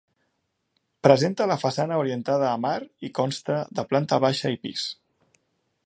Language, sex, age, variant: Catalan, male, 30-39, Central